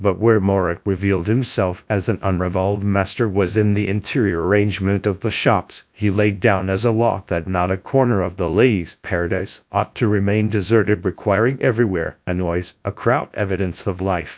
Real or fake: fake